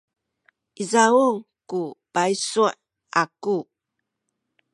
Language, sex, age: Sakizaya, female, 60-69